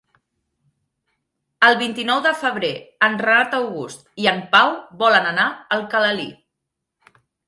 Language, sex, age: Catalan, female, 19-29